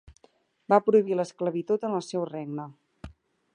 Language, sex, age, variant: Catalan, female, 40-49, Central